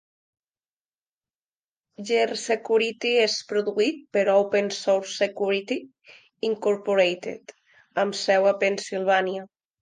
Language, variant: Catalan, Nord-Occidental